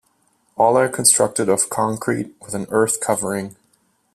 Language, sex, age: English, male, 19-29